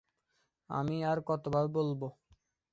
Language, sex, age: Bengali, male, 19-29